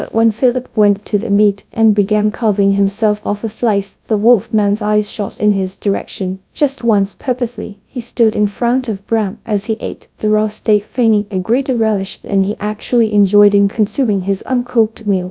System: TTS, GradTTS